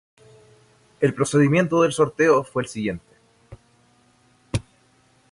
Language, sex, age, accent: Spanish, male, 30-39, Chileno: Chile, Cuyo